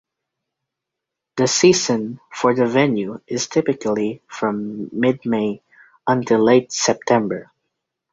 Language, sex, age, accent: English, male, under 19, England English